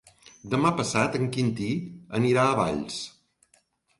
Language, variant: Catalan, Central